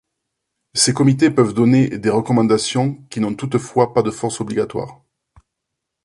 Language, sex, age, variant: French, male, 40-49, Français de métropole